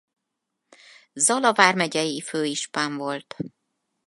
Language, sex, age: Hungarian, female, 50-59